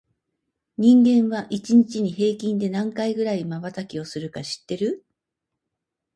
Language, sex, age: Japanese, female, 60-69